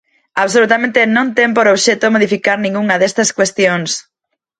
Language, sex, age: Galician, female, 40-49